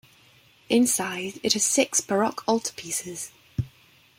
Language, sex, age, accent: English, female, 19-29, England English